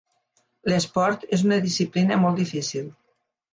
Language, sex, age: Catalan, female, 50-59